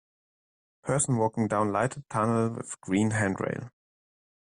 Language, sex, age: English, male, 19-29